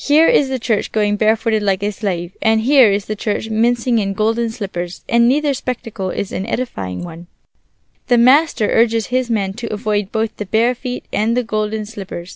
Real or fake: real